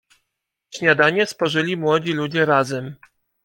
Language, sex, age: Polish, male, 30-39